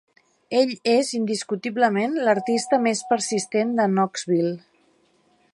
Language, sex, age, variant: Catalan, female, 50-59, Central